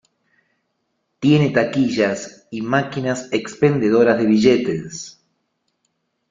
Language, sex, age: Spanish, male, 50-59